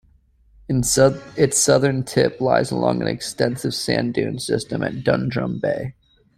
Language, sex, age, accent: English, male, 30-39, United States English